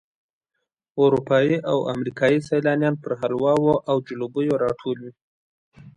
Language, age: Pashto, 19-29